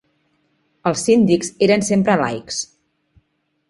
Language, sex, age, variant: Catalan, female, 40-49, Central